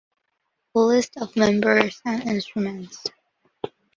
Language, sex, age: English, female, under 19